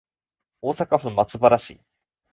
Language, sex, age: Japanese, male, 19-29